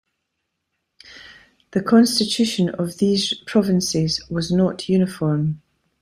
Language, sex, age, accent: English, female, 50-59, Scottish English